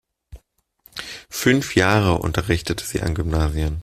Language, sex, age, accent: German, male, 19-29, Deutschland Deutsch